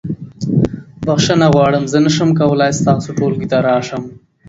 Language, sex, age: Pashto, male, 19-29